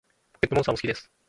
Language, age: Japanese, 19-29